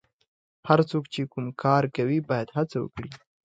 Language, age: Pashto, 19-29